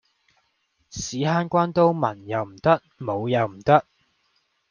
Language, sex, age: Cantonese, male, 19-29